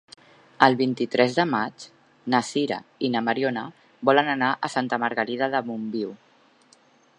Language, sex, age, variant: Catalan, female, 40-49, Central